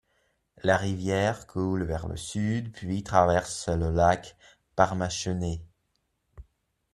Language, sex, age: French, male, 30-39